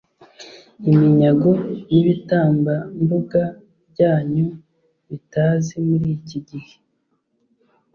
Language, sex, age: Kinyarwanda, male, 30-39